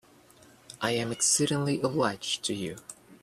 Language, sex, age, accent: English, male, 19-29, United States English